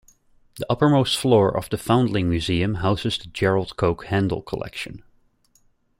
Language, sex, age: English, male, 30-39